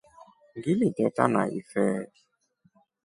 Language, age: Rombo, 19-29